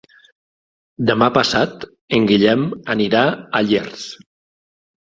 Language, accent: Catalan, Lleidatà